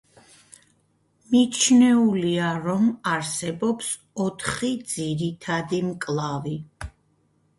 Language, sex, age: Georgian, female, 50-59